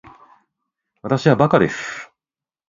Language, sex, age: Japanese, male, 40-49